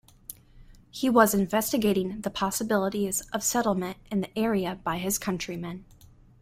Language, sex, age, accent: English, female, 19-29, United States English